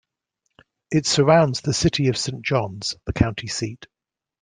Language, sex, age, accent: English, male, 50-59, England English